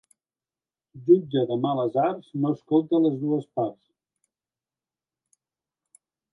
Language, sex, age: Catalan, male, 70-79